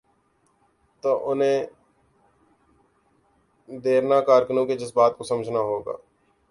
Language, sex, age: Urdu, male, 19-29